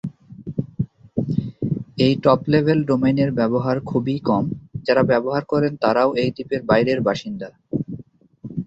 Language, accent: Bengali, Native; Bangladeshi